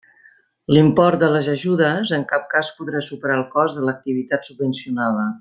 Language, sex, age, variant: Catalan, female, 50-59, Central